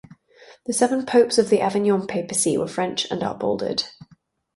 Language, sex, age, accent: English, female, 30-39, England English